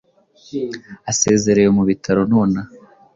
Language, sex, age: Kinyarwanda, male, 19-29